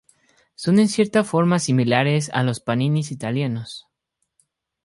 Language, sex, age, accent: Spanish, male, 19-29, México